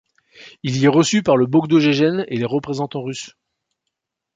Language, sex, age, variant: French, male, 60-69, Français de métropole